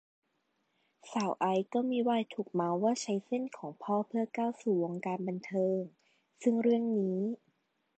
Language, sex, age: Thai, female, 19-29